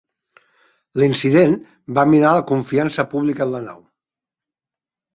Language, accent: Catalan, Empordanès